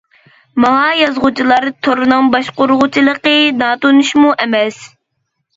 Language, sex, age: Uyghur, female, under 19